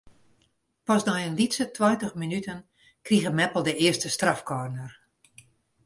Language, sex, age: Western Frisian, female, 60-69